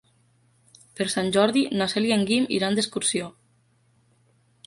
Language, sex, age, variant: Catalan, female, 19-29, Nord-Occidental